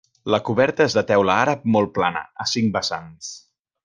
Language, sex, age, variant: Catalan, male, 19-29, Central